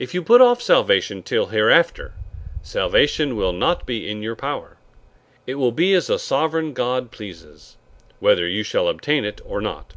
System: none